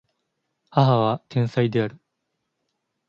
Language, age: Japanese, 19-29